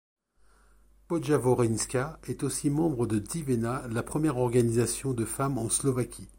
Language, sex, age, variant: French, male, 50-59, Français de métropole